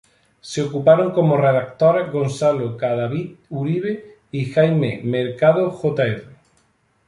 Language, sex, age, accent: Spanish, male, 19-29, España: Sur peninsular (Andalucia, Extremadura, Murcia)